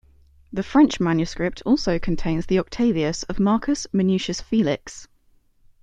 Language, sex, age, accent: English, female, 19-29, England English